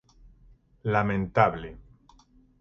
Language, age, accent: Galician, 40-49, Oriental (común en zona oriental)